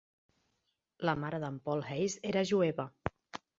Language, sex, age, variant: Catalan, female, 40-49, Central